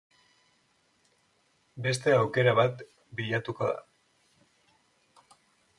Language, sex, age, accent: Basque, male, 40-49, Mendebalekoa (Araba, Bizkaia, Gipuzkoako mendebaleko herri batzuk)